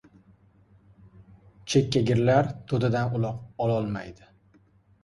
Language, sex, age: Uzbek, male, 19-29